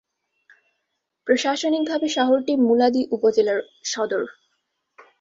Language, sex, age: Bengali, female, 19-29